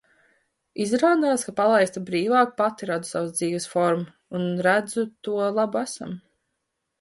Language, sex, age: Latvian, female, 19-29